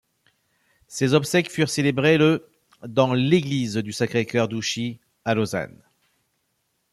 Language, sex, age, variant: French, male, 40-49, Français de métropole